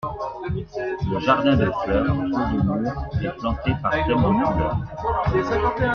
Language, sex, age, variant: French, male, 40-49, Français de métropole